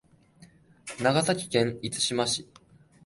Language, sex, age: Japanese, male, 19-29